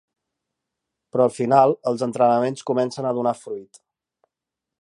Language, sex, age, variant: Catalan, male, 30-39, Central